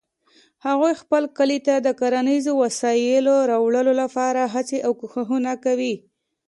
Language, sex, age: Pashto, female, 19-29